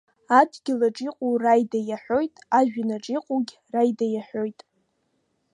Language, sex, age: Abkhazian, female, under 19